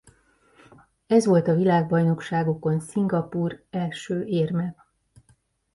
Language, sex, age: Hungarian, female, 40-49